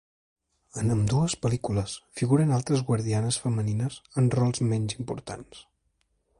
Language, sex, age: Catalan, male, 19-29